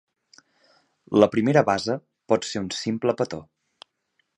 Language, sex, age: Catalan, male, 19-29